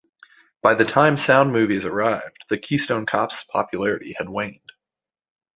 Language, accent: English, United States English